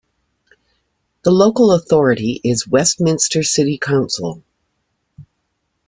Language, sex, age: English, female, 60-69